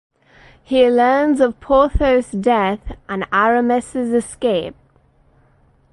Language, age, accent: English, 30-39, United States English; England English